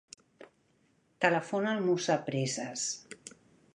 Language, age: Catalan, 50-59